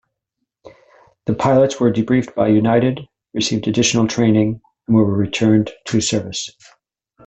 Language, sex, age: English, male, 40-49